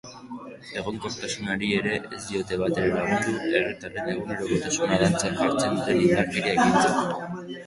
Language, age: Basque, under 19